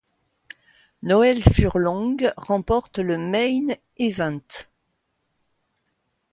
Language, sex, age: French, female, 60-69